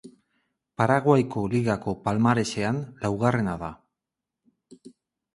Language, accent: Basque, Erdialdekoa edo Nafarra (Gipuzkoa, Nafarroa)